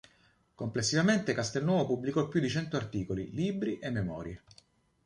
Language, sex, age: Italian, male, 40-49